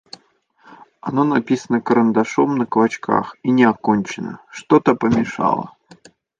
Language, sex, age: Russian, male, 30-39